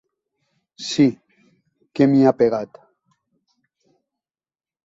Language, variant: Catalan, Central